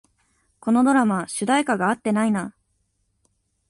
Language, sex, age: Japanese, female, 19-29